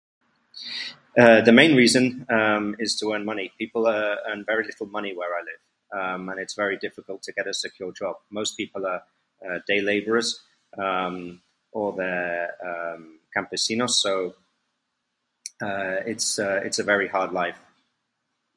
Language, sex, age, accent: English, male, 40-49, England English